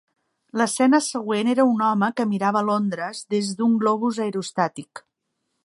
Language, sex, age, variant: Catalan, female, 50-59, Central